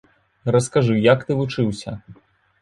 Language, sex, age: Belarusian, male, 19-29